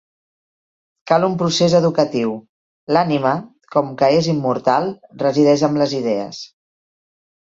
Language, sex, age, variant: Catalan, female, 40-49, Central